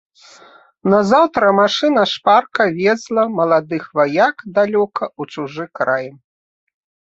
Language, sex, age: Belarusian, female, 40-49